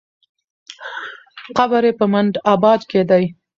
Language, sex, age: Pashto, female, 19-29